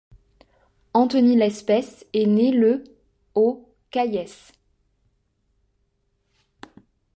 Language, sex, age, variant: French, female, 19-29, Français de métropole